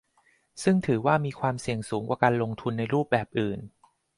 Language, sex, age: Thai, male, 30-39